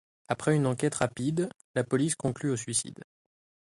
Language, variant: French, Français de métropole